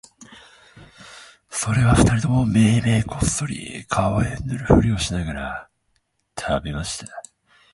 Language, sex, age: Japanese, male, 19-29